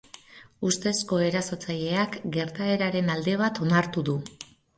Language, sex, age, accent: Basque, female, 50-59, Mendebalekoa (Araba, Bizkaia, Gipuzkoako mendebaleko herri batzuk)